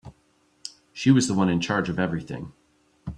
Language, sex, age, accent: English, male, 40-49, United States English